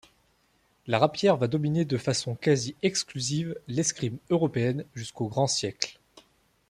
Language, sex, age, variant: French, male, 30-39, Français de métropole